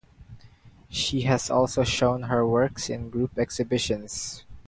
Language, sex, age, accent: English, male, 19-29, Filipino